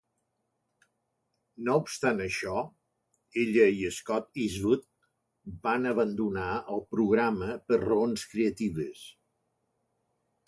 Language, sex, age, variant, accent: Catalan, male, 60-69, Central, central